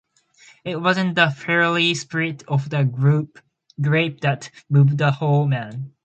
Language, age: English, 19-29